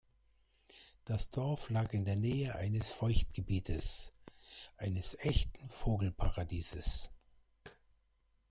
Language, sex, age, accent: German, male, 60-69, Deutschland Deutsch